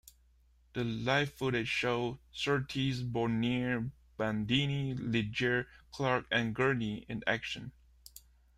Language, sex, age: English, male, 30-39